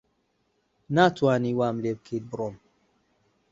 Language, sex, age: Central Kurdish, male, 19-29